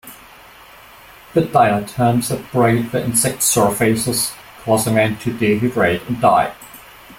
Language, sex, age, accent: English, male, 19-29, England English